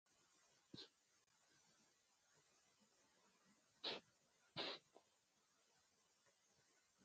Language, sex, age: Tupuri, female, 19-29